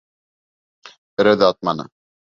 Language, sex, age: Bashkir, male, 19-29